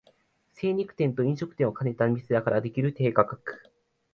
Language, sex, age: Japanese, male, 19-29